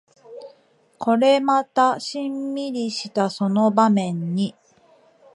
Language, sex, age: Japanese, female, 30-39